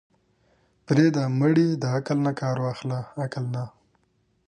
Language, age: Pashto, 19-29